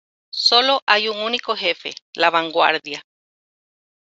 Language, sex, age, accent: Spanish, female, 50-59, América central